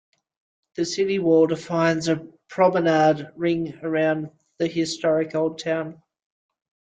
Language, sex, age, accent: English, male, 30-39, Australian English